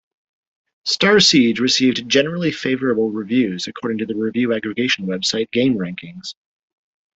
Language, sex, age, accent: English, male, 30-39, Canadian English